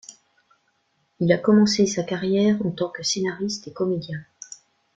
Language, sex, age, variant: French, female, 40-49, Français de métropole